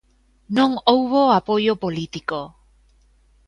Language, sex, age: Galician, female, 40-49